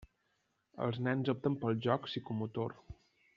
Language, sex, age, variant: Catalan, male, 30-39, Central